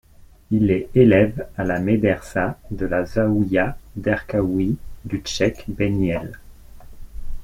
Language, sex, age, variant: French, male, 30-39, Français de métropole